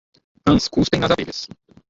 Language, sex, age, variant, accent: Portuguese, male, 19-29, Portuguese (Brasil), Paulista